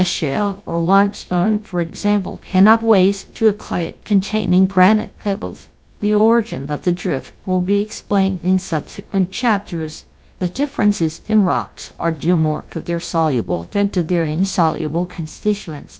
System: TTS, GlowTTS